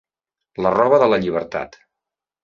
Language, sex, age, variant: Catalan, male, 30-39, Central